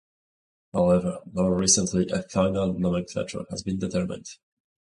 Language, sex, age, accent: English, male, 19-29, England English